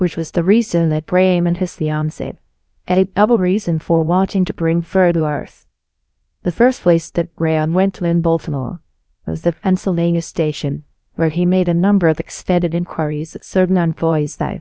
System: TTS, VITS